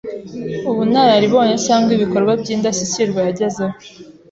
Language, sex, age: Kinyarwanda, female, 19-29